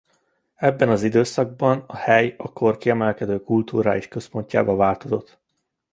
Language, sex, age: Hungarian, male, 19-29